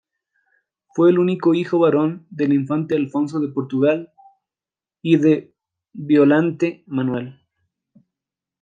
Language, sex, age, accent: Spanish, male, 19-29, Andino-Pacífico: Colombia, Perú, Ecuador, oeste de Bolivia y Venezuela andina